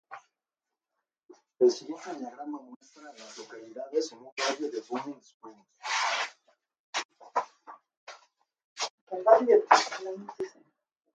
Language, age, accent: Spanish, 30-39, México